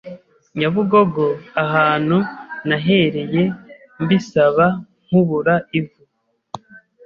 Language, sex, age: Kinyarwanda, male, 30-39